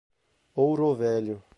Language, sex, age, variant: Portuguese, male, 19-29, Portuguese (Brasil)